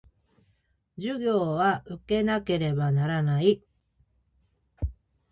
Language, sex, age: Japanese, female, 40-49